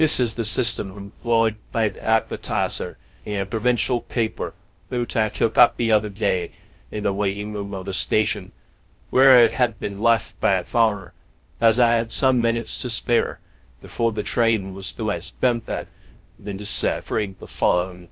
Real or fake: fake